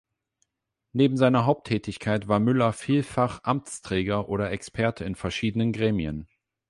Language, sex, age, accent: German, male, 30-39, Deutschland Deutsch